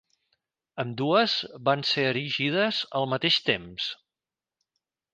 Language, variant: Catalan, Central